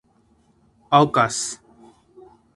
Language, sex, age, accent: English, male, 19-29, India and South Asia (India, Pakistan, Sri Lanka)